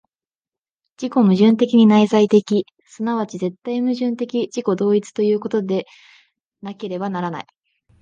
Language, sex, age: Japanese, female, under 19